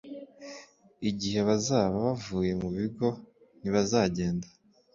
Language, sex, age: Kinyarwanda, male, 19-29